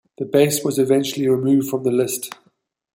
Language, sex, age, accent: English, female, 40-49, Southern African (South Africa, Zimbabwe, Namibia)